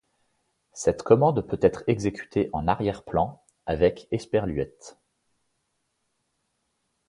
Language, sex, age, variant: French, male, 30-39, Français de métropole